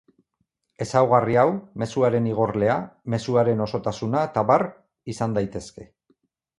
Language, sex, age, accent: Basque, male, 50-59, Mendebalekoa (Araba, Bizkaia, Gipuzkoako mendebaleko herri batzuk)